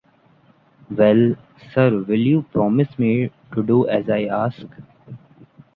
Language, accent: English, India and South Asia (India, Pakistan, Sri Lanka)